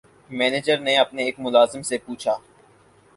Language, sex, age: Urdu, male, 19-29